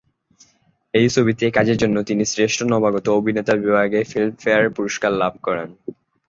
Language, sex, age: Bengali, male, under 19